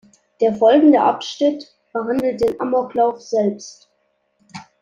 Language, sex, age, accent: German, male, under 19, Deutschland Deutsch